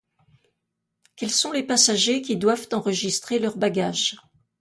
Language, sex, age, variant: French, female, 70-79, Français de métropole